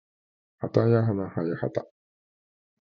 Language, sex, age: Japanese, male, 50-59